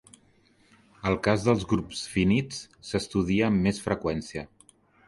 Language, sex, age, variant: Catalan, male, 40-49, Central